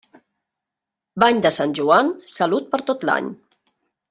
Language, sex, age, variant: Catalan, female, 40-49, Central